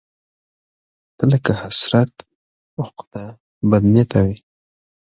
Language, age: Pashto, 19-29